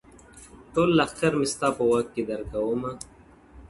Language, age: Pashto, 19-29